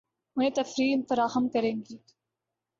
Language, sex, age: Urdu, female, 19-29